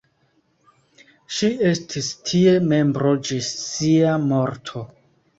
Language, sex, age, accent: Esperanto, male, 19-29, Internacia